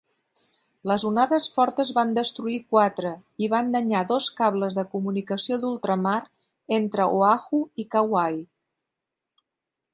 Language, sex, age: Catalan, female, 60-69